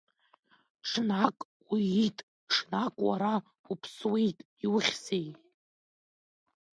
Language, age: Abkhazian, under 19